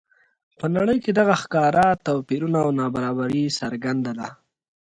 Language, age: Pashto, 19-29